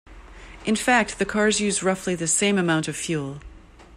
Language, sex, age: English, female, 50-59